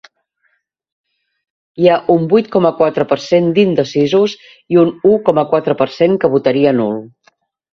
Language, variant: Catalan, Central